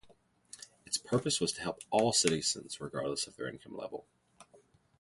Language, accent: English, United States English